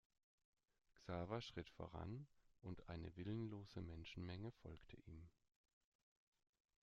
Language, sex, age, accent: German, male, 30-39, Deutschland Deutsch